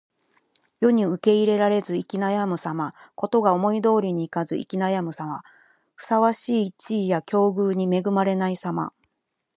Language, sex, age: Japanese, female, 50-59